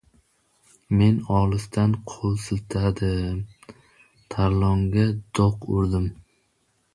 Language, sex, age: Uzbek, male, 19-29